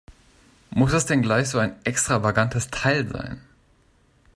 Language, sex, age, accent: German, male, 19-29, Deutschland Deutsch